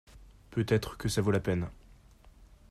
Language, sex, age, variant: French, male, 19-29, Français de métropole